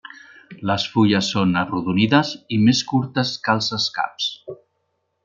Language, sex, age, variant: Catalan, male, 50-59, Central